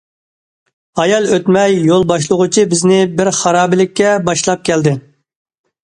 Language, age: Uyghur, 30-39